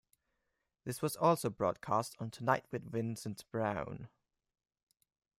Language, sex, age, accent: English, male, 19-29, England English